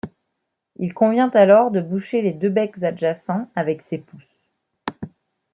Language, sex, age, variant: French, female, 30-39, Français de métropole